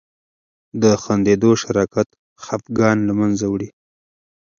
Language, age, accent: Pashto, 30-39, پکتیا ولایت، احمدزی